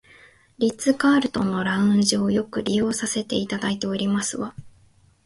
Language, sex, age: Japanese, female, 19-29